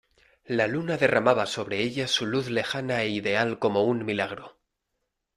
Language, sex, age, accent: Spanish, male, 19-29, España: Centro-Sur peninsular (Madrid, Toledo, Castilla-La Mancha)